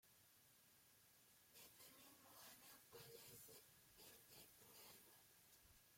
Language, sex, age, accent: Spanish, female, 30-39, Caribe: Cuba, Venezuela, Puerto Rico, República Dominicana, Panamá, Colombia caribeña, México caribeño, Costa del golfo de México